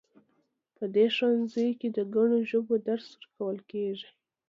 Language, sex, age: Pashto, female, 19-29